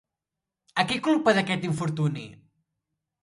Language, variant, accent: Catalan, Central, central